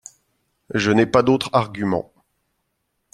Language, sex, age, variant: French, male, 50-59, Français de métropole